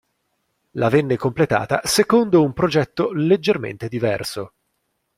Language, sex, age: Italian, male, 19-29